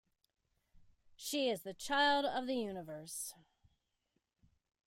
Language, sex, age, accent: English, female, 60-69, United States English